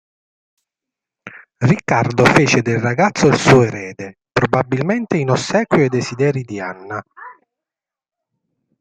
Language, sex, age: Italian, male, 40-49